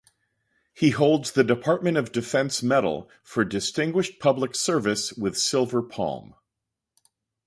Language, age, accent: English, 50-59, United States English